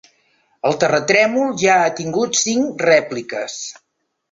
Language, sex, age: Catalan, female, 60-69